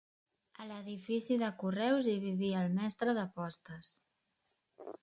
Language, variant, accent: Catalan, Central, central